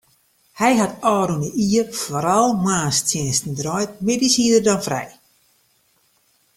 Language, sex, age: Western Frisian, female, 50-59